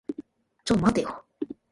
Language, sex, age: Japanese, male, 19-29